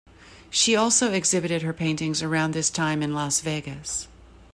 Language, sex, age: English, female, 50-59